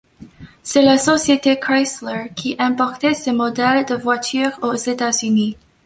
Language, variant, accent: French, Français d'Amérique du Nord, Français du Canada